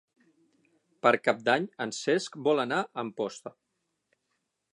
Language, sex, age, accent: Catalan, male, 50-59, balear; central